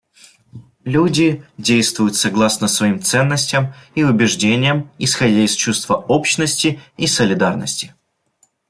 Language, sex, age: Russian, male, 19-29